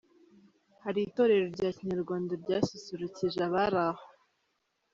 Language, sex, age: Kinyarwanda, female, under 19